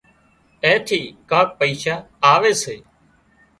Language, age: Wadiyara Koli, 30-39